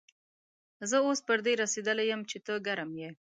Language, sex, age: Pashto, female, 19-29